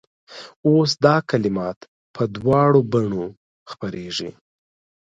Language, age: Pashto, 30-39